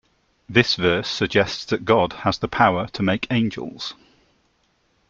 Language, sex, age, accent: English, male, 40-49, England English